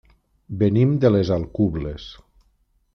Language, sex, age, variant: Catalan, male, 40-49, Nord-Occidental